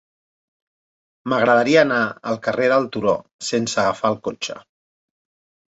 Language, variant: Catalan, Central